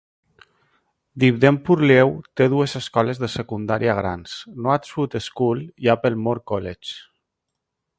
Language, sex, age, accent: Catalan, male, 30-39, valencià